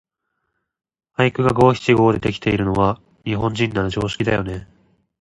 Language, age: Japanese, 19-29